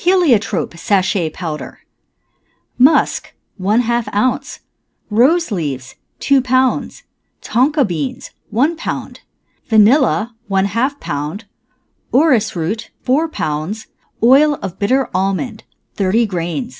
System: none